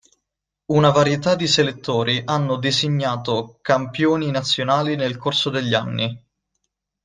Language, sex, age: Italian, male, 19-29